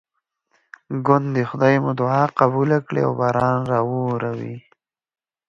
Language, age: Pashto, 19-29